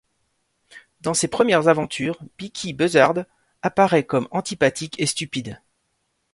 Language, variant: French, Français de métropole